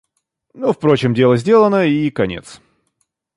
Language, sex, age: Russian, male, 19-29